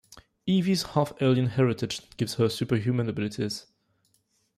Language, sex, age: English, male, 19-29